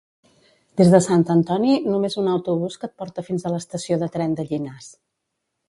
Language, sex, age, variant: Catalan, female, 50-59, Central